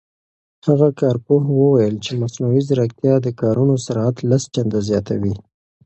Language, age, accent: Pashto, 30-39, پکتیا ولایت، احمدزی